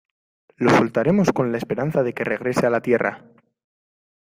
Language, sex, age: Spanish, male, 19-29